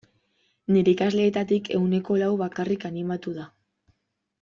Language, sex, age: Basque, female, 19-29